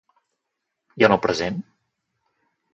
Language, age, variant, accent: Catalan, 30-39, Central, central